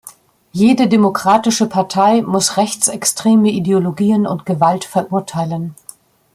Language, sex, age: German, female, 50-59